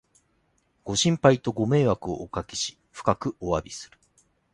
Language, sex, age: Japanese, male, 40-49